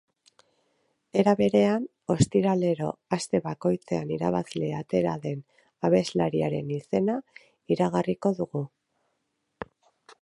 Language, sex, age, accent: Basque, female, 50-59, Erdialdekoa edo Nafarra (Gipuzkoa, Nafarroa)